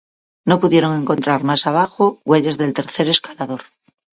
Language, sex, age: Spanish, female, 40-49